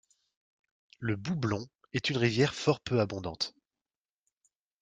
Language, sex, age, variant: French, male, 19-29, Français de métropole